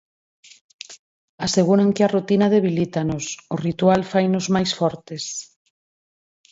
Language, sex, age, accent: Galician, female, 50-59, Normativo (estándar)